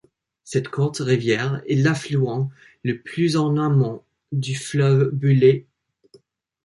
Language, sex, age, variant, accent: French, male, 19-29, Français d'Europe, Français du Royaume-Uni